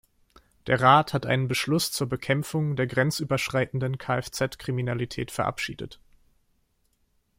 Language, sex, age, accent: German, male, 19-29, Deutschland Deutsch